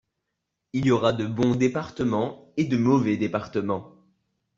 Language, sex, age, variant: French, male, under 19, Français de métropole